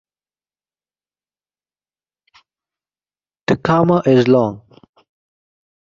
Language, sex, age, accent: English, male, 19-29, England English